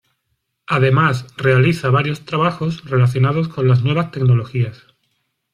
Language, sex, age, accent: Spanish, male, 40-49, España: Sur peninsular (Andalucia, Extremadura, Murcia)